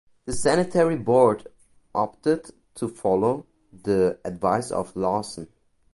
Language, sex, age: English, male, under 19